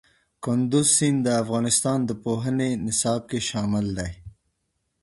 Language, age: Pashto, 30-39